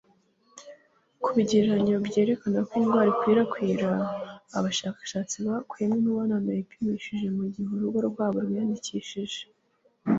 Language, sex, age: Kinyarwanda, female, 19-29